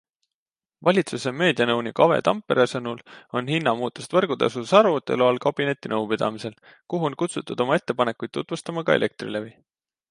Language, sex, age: Estonian, male, 19-29